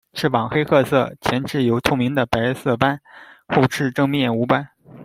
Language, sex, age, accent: Chinese, male, 19-29, 出生地：江苏省